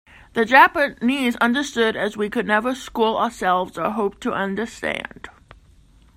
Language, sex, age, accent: English, female, 30-39, United States English